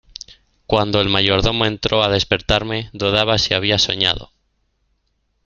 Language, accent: Spanish, España: Norte peninsular (Asturias, Castilla y León, Cantabria, País Vasco, Navarra, Aragón, La Rioja, Guadalajara, Cuenca)